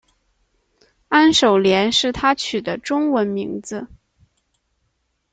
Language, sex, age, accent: Chinese, female, 19-29, 出生地：河南省